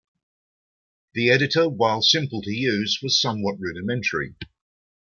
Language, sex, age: English, male, 60-69